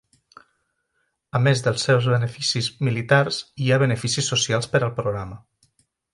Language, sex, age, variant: Catalan, male, 40-49, Nord-Occidental